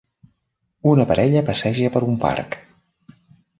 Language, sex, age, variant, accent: Catalan, male, 70-79, Central, central